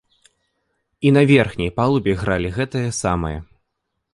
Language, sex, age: Belarusian, male, 19-29